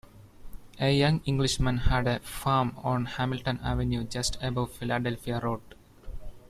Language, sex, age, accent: English, male, 19-29, India and South Asia (India, Pakistan, Sri Lanka)